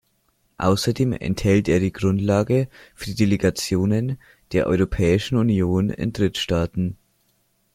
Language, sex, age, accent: German, male, 90+, Österreichisches Deutsch